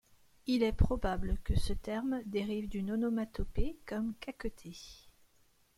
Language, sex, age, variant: French, female, 40-49, Français de métropole